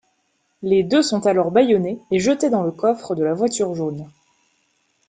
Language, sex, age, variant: French, female, 19-29, Français de métropole